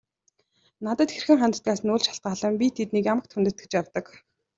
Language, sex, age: Mongolian, female, 19-29